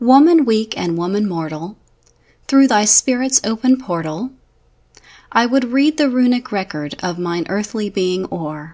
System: none